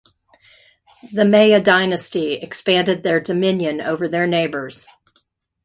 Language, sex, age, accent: English, female, 50-59, United States English